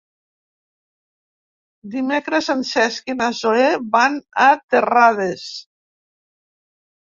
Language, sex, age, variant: Catalan, female, 70-79, Central